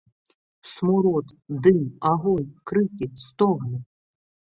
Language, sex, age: Belarusian, male, under 19